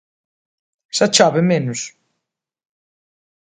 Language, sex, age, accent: Galician, female, 30-39, Atlántico (seseo e gheada)